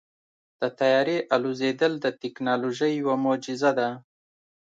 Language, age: Pashto, 30-39